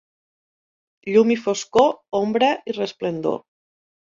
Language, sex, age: Catalan, female, 30-39